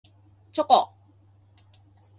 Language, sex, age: Japanese, female, 30-39